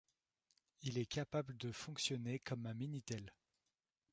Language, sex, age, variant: French, male, 30-39, Français de métropole